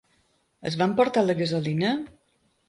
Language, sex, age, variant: Catalan, female, 50-59, Balear